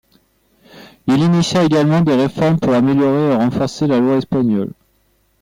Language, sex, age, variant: French, male, 19-29, Français de métropole